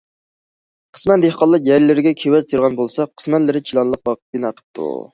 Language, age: Uyghur, 19-29